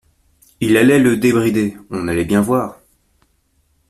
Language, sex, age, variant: French, male, 19-29, Français de métropole